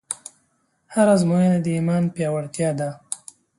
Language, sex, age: Pashto, male, 19-29